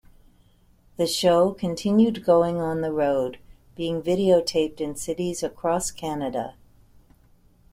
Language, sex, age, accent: English, female, 60-69, United States English